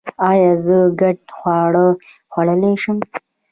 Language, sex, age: Pashto, female, 19-29